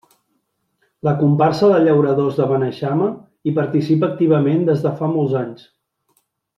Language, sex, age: Catalan, male, 30-39